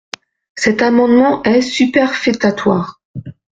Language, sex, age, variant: French, female, 19-29, Français de métropole